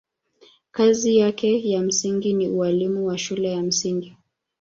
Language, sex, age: Swahili, male, 19-29